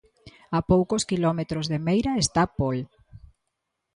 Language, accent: Galician, Normativo (estándar)